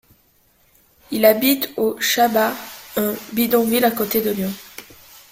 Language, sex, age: French, female, 19-29